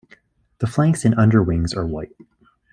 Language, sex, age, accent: English, male, 19-29, Canadian English